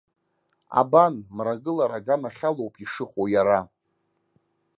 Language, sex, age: Abkhazian, male, 19-29